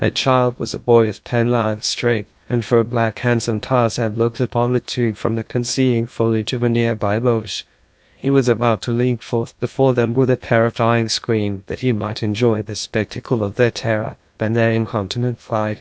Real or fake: fake